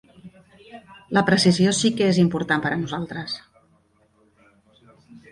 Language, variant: Catalan, Central